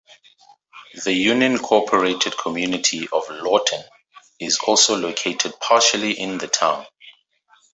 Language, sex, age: English, male, 30-39